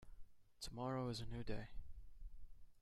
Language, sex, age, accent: English, male, 19-29, United States English